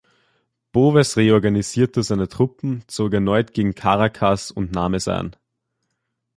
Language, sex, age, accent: German, male, under 19, Österreichisches Deutsch